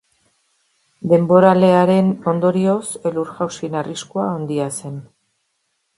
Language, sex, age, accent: Basque, female, 50-59, Erdialdekoa edo Nafarra (Gipuzkoa, Nafarroa)